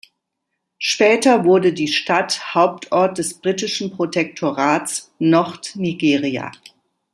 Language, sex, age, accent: German, female, 60-69, Deutschland Deutsch